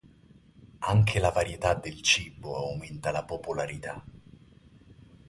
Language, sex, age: Italian, male, 19-29